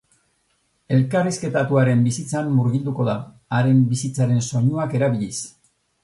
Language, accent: Basque, Mendebalekoa (Araba, Bizkaia, Gipuzkoako mendebaleko herri batzuk)